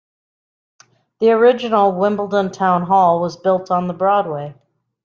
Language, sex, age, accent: English, female, 50-59, United States English